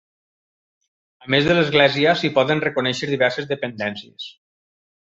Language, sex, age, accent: Catalan, male, 40-49, valencià